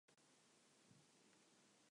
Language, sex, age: English, male, under 19